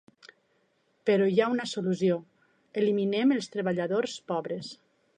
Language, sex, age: Catalan, female, 50-59